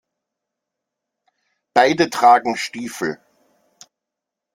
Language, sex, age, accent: German, male, 40-49, Österreichisches Deutsch